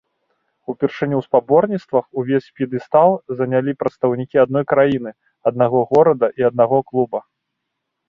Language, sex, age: Belarusian, male, 30-39